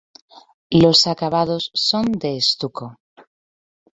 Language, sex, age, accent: Spanish, female, 30-39, España: Centro-Sur peninsular (Madrid, Toledo, Castilla-La Mancha)